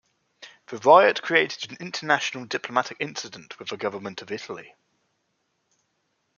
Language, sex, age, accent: English, male, 19-29, England English